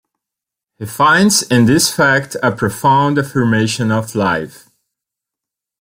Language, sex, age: English, male, 30-39